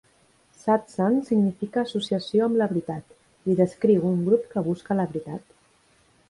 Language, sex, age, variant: Catalan, female, 19-29, Central